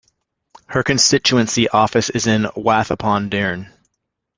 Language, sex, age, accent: English, male, 30-39, United States English